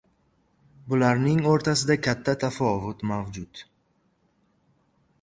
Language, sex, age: Uzbek, male, 19-29